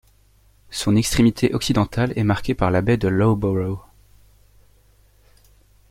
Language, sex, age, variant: French, male, 19-29, Français de métropole